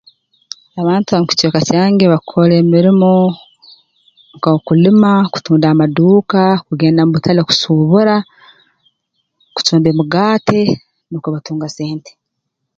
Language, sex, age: Tooro, female, 30-39